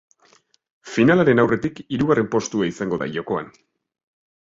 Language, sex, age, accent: Basque, male, 19-29, Erdialdekoa edo Nafarra (Gipuzkoa, Nafarroa)